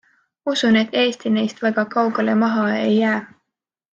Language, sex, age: Estonian, female, 19-29